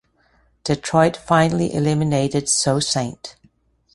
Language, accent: English, Canadian English